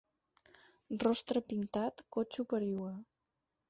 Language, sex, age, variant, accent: Catalan, female, 19-29, Balear, menorquí